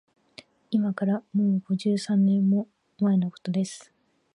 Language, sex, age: Japanese, female, 19-29